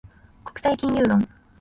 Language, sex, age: Japanese, female, 19-29